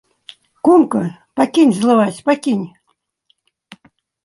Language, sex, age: Belarusian, female, 70-79